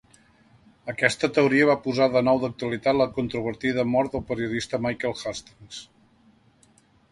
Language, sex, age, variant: Catalan, male, 50-59, Central